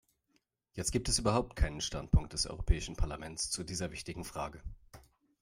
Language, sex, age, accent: German, male, 30-39, Deutschland Deutsch